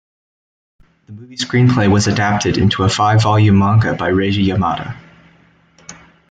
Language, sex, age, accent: English, male, 19-29, United States English